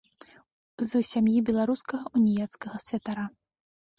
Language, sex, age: Belarusian, female, under 19